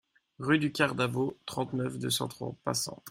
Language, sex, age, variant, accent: French, male, 19-29, Français d'Europe, Français de Belgique